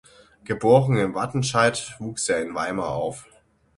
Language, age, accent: German, 30-39, Deutschland Deutsch